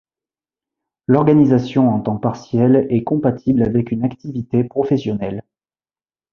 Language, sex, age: French, male, 30-39